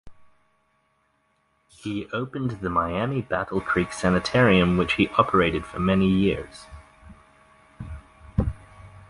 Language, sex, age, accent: English, male, 19-29, Australian English